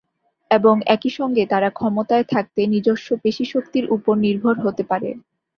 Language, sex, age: Bengali, female, 19-29